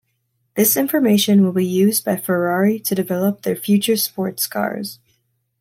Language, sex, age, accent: English, female, 19-29, United States English